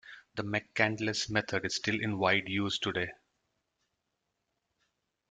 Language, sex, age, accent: English, male, 30-39, India and South Asia (India, Pakistan, Sri Lanka)